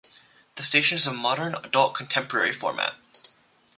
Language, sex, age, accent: English, male, under 19, United States English